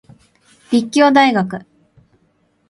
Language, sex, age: Japanese, female, 19-29